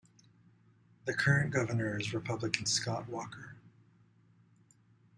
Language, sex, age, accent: English, male, 50-59, United States English